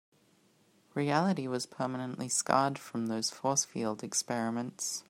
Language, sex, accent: English, female, Australian English